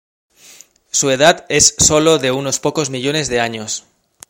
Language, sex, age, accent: Spanish, male, 30-39, España: Centro-Sur peninsular (Madrid, Toledo, Castilla-La Mancha)